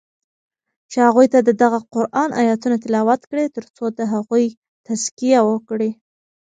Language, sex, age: Pashto, female, 19-29